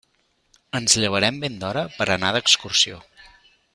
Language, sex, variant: Catalan, male, Central